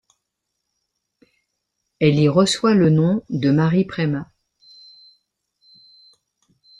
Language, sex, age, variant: French, female, 60-69, Français de métropole